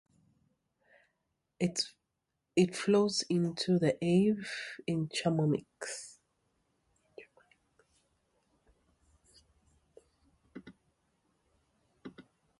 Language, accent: English, England English